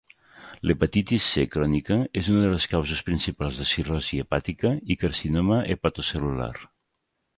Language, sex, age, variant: Catalan, male, 50-59, Central